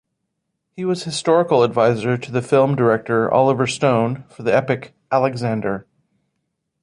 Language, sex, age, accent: English, male, 30-39, United States English